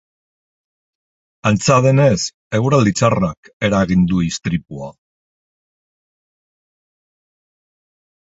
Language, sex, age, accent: Basque, male, 50-59, Mendebalekoa (Araba, Bizkaia, Gipuzkoako mendebaleko herri batzuk)